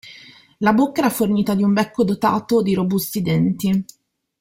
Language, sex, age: Italian, female, 30-39